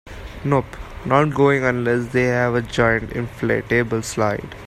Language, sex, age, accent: English, male, 19-29, India and South Asia (India, Pakistan, Sri Lanka)